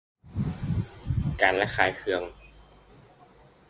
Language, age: Thai, 19-29